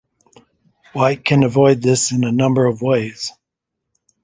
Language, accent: English, United States English